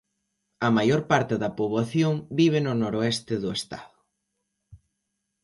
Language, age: Galician, 19-29